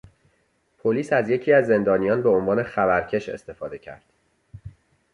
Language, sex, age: Persian, male, 30-39